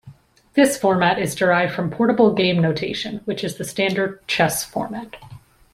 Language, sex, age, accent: English, female, 30-39, Canadian English